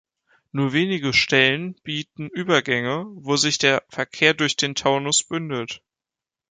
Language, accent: German, Deutschland Deutsch